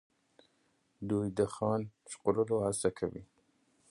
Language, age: Pashto, 40-49